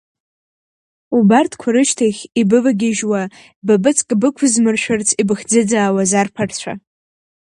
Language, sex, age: Abkhazian, female, under 19